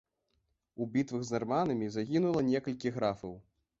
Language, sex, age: Belarusian, male, under 19